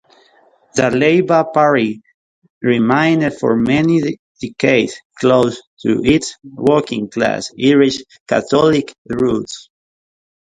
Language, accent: English, England English